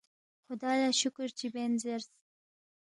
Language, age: Balti, 19-29